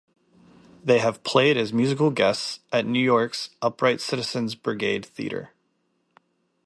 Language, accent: English, United States English